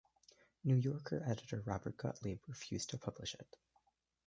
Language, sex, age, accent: English, male, 19-29, United States English